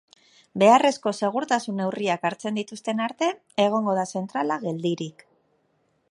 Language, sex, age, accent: Basque, female, 40-49, Mendebalekoa (Araba, Bizkaia, Gipuzkoako mendebaleko herri batzuk)